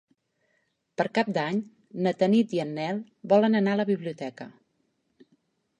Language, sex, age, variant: Catalan, female, 40-49, Central